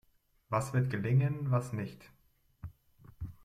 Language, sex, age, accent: German, male, 19-29, Deutschland Deutsch